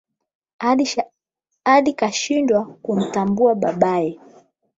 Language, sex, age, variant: Swahili, female, 19-29, Kiswahili cha Bara ya Tanzania